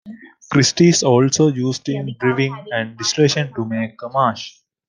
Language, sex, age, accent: English, male, 19-29, England English